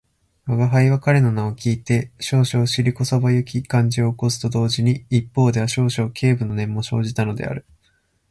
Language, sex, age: Japanese, male, 19-29